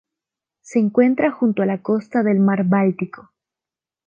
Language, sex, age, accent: Spanish, female, under 19, Andino-Pacífico: Colombia, Perú, Ecuador, oeste de Bolivia y Venezuela andina